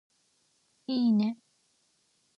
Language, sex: Japanese, female